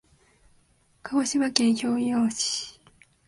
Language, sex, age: Japanese, female, 19-29